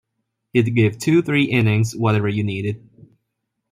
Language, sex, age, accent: English, male, 19-29, United States English